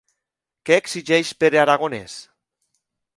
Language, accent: Catalan, valencià